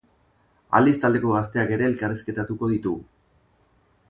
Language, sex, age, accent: Basque, male, 40-49, Erdialdekoa edo Nafarra (Gipuzkoa, Nafarroa)